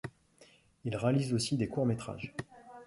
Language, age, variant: French, 40-49, Français de métropole